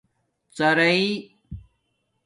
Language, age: Domaaki, 40-49